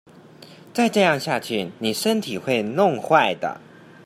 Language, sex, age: Chinese, male, 19-29